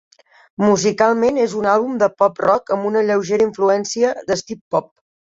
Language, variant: Catalan, Central